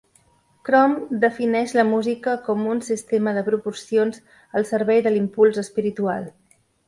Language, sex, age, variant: Catalan, female, 40-49, Central